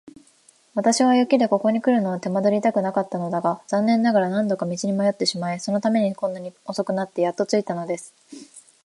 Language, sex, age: Japanese, female, 19-29